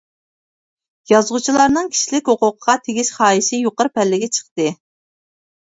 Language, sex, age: Uyghur, female, 30-39